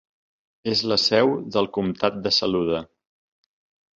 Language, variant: Catalan, Central